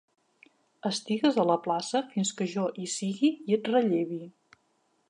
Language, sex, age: Catalan, female, 40-49